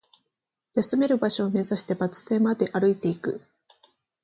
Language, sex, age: Japanese, female, 19-29